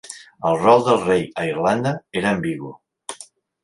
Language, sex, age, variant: Catalan, male, 40-49, Central